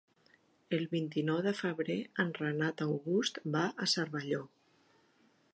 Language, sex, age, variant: Catalan, female, 50-59, Central